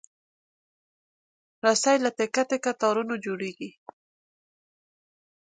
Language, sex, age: Pashto, female, 19-29